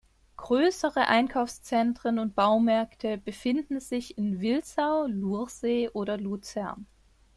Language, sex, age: German, female, 30-39